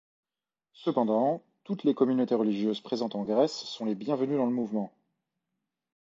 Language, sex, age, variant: French, male, 30-39, Français de métropole